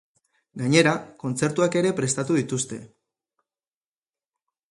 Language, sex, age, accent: Basque, male, 19-29, Mendebalekoa (Araba, Bizkaia, Gipuzkoako mendebaleko herri batzuk)